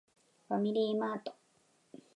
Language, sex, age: Japanese, female, 40-49